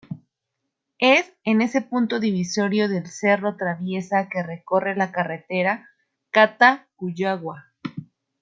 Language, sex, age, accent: Spanish, female, 19-29, México